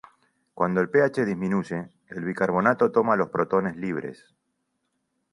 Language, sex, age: Spanish, male, 40-49